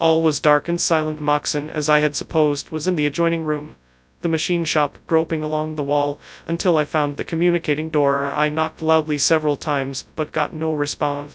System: TTS, FastPitch